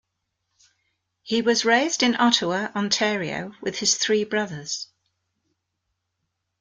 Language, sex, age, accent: English, female, 60-69, England English